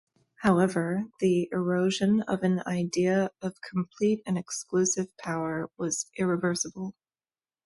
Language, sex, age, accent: English, female, 30-39, United States English